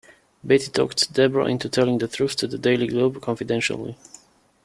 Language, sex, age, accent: English, male, 30-39, United States English